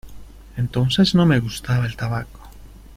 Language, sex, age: Spanish, male, 30-39